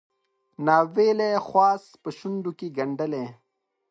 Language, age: Pashto, 19-29